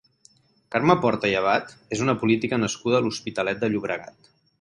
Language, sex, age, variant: Catalan, male, 40-49, Central